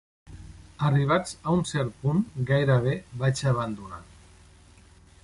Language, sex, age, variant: Catalan, male, 50-59, Central